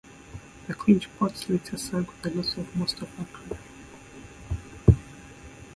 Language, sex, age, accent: English, female, 30-39, Canadian English